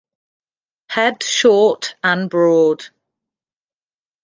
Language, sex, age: English, female, 40-49